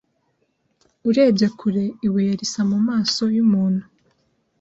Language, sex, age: Kinyarwanda, female, 19-29